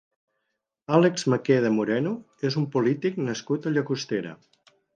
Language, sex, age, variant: Catalan, male, 60-69, Central